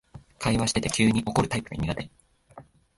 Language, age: Japanese, 19-29